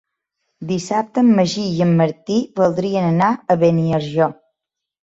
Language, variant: Catalan, Balear